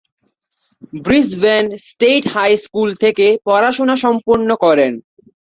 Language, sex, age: Bengali, male, 19-29